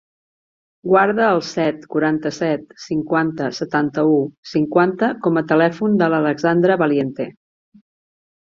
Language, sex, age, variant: Catalan, female, 50-59, Central